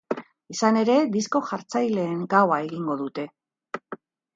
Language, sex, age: Basque, female, 60-69